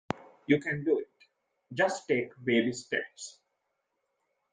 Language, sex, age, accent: English, male, 30-39, India and South Asia (India, Pakistan, Sri Lanka)